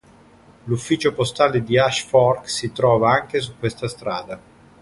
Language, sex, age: Italian, male, 30-39